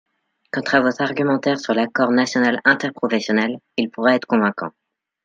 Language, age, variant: French, 19-29, Français de métropole